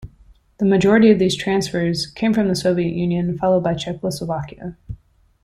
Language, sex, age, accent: English, female, 30-39, United States English